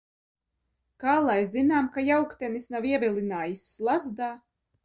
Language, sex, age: Latvian, female, 19-29